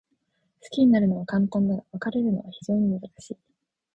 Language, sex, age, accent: Japanese, female, 19-29, 標準語